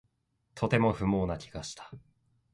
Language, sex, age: Japanese, male, 19-29